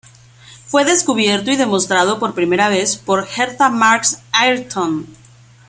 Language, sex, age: Spanish, female, 30-39